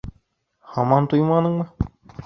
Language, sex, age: Bashkir, male, 19-29